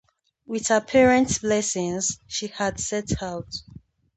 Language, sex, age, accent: English, female, 19-29, England English